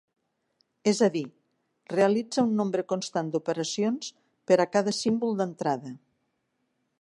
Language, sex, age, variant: Catalan, female, 60-69, Nord-Occidental